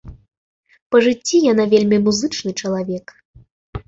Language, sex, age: Belarusian, female, 19-29